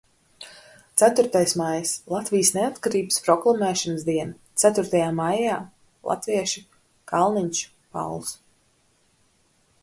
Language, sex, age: Latvian, female, 19-29